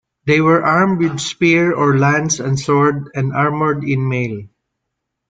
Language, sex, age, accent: English, male, 40-49, Filipino